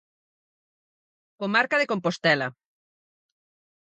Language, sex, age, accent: Galician, female, 40-49, Atlántico (seseo e gheada)